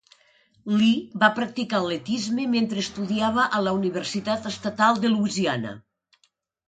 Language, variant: Catalan, Nord-Occidental